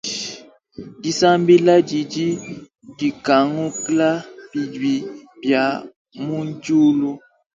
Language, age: Luba-Lulua, 19-29